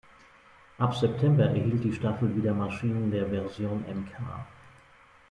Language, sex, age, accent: German, male, 40-49, Deutschland Deutsch